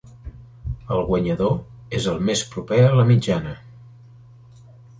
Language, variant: Catalan, Central